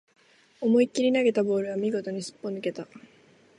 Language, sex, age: Japanese, female, 19-29